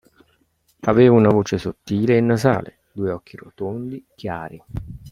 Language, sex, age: Italian, male, 40-49